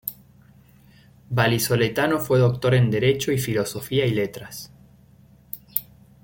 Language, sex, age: Spanish, male, 30-39